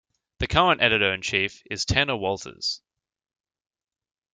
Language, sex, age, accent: English, male, 19-29, Australian English